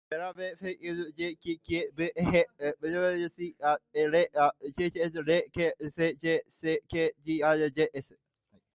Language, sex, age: Japanese, male, under 19